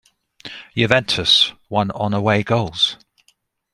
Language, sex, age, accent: English, male, 50-59, England English